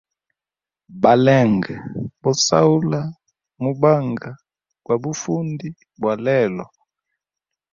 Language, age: Hemba, 19-29